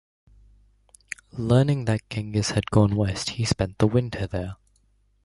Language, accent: English, Australian English